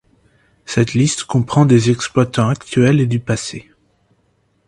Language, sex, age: French, male, 19-29